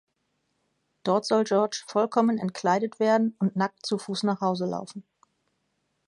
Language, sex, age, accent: German, female, 30-39, Deutschland Deutsch